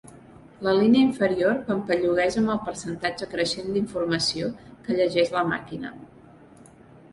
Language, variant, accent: Catalan, Central, central